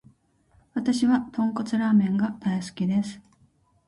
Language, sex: Japanese, female